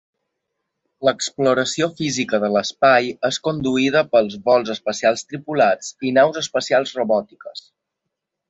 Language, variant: Catalan, Balear